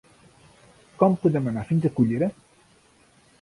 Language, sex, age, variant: Catalan, male, 50-59, Central